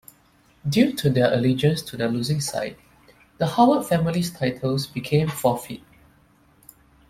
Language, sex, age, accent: English, male, 19-29, Singaporean English